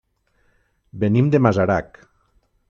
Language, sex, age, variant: Catalan, male, 40-49, Nord-Occidental